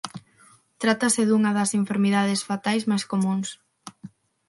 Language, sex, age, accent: Galician, female, under 19, Central (gheada); Neofalante